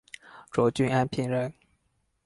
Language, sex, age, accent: Chinese, male, 19-29, 出生地：四川省